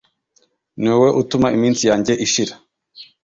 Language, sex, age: Kinyarwanda, male, 19-29